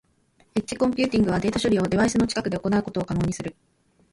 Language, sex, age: Japanese, female, 19-29